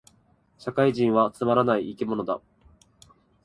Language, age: Japanese, 19-29